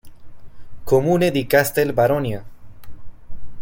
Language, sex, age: Spanish, male, 19-29